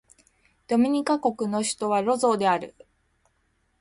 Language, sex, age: Japanese, female, 40-49